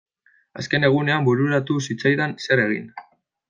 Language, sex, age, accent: Basque, male, 19-29, Mendebalekoa (Araba, Bizkaia, Gipuzkoako mendebaleko herri batzuk)